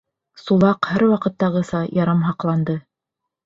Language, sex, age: Bashkir, female, 30-39